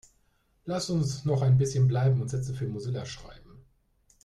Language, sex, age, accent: German, male, 30-39, Deutschland Deutsch